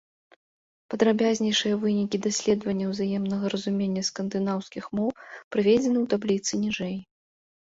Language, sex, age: Belarusian, female, 30-39